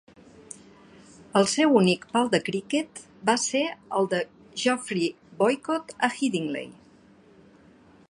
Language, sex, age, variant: Catalan, female, 50-59, Central